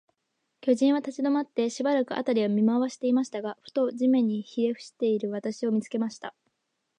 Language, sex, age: Japanese, female, under 19